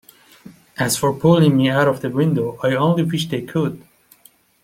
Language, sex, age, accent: English, male, 19-29, United States English